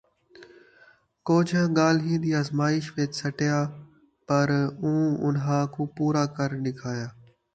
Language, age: Saraiki, under 19